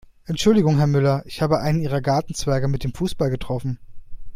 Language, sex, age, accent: German, male, 30-39, Deutschland Deutsch